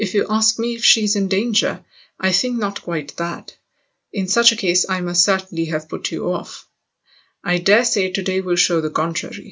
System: none